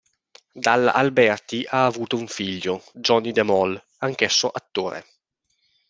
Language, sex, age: Italian, male, 19-29